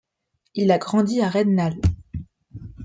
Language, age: French, under 19